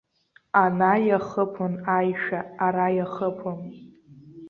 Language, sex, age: Abkhazian, female, 19-29